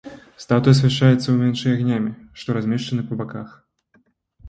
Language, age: Belarusian, 19-29